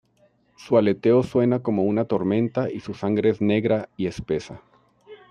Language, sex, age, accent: Spanish, male, 40-49, México